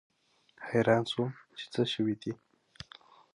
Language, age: Pashto, 19-29